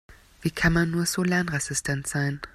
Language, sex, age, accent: German, female, 30-39, Österreichisches Deutsch